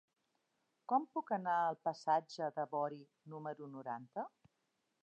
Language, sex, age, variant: Catalan, female, 60-69, Central